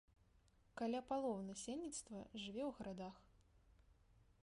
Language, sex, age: Belarusian, female, 19-29